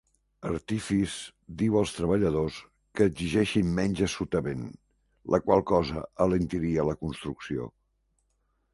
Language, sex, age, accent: Catalan, male, 70-79, balear; central